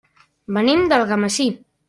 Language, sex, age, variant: Catalan, male, under 19, Central